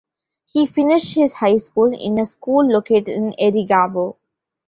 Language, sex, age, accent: English, female, 19-29, India and South Asia (India, Pakistan, Sri Lanka)